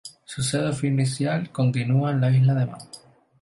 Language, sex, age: Spanish, male, 19-29